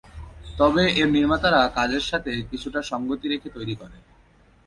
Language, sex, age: Bengali, male, 19-29